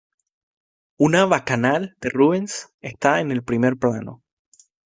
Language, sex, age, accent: Spanish, male, 30-39, Caribe: Cuba, Venezuela, Puerto Rico, República Dominicana, Panamá, Colombia caribeña, México caribeño, Costa del golfo de México